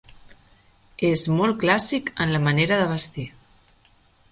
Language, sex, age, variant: Catalan, female, 30-39, Central